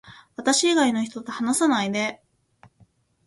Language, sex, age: Japanese, female, 19-29